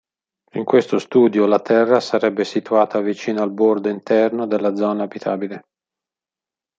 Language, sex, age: Italian, male, 50-59